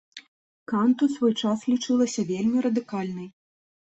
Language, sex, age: Belarusian, female, 30-39